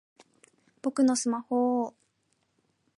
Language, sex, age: Japanese, female, 19-29